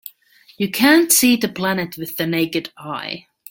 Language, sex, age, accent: English, female, 19-29, England English